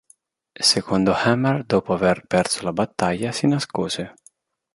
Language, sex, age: Italian, male, 19-29